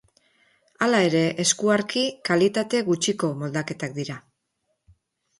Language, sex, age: Basque, female, 50-59